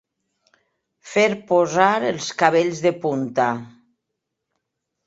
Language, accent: Catalan, valencià